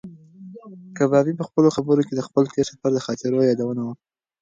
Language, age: Pashto, 19-29